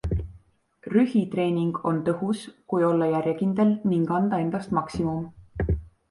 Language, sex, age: Estonian, female, 19-29